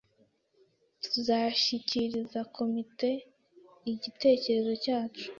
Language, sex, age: Kinyarwanda, female, 19-29